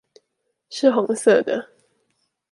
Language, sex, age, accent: Chinese, female, 19-29, 出生地：臺北市